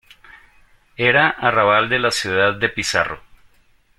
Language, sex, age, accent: Spanish, male, 40-49, Andino-Pacífico: Colombia, Perú, Ecuador, oeste de Bolivia y Venezuela andina